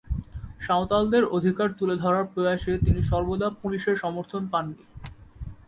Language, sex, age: Bengali, male, 19-29